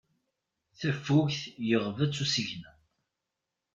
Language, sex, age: Kabyle, male, 19-29